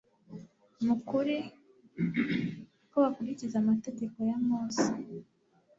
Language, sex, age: Kinyarwanda, female, 19-29